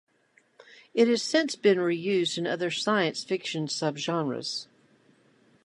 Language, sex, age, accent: English, female, 50-59, United States English